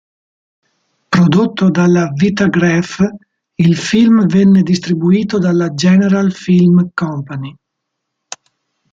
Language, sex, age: Italian, male, 60-69